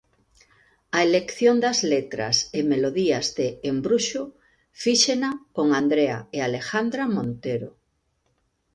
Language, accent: Galician, Oriental (común en zona oriental)